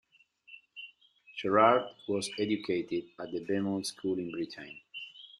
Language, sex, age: English, male, 30-39